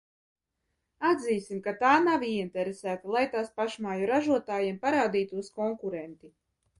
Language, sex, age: Latvian, female, 19-29